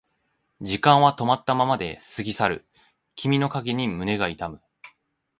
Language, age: Japanese, 19-29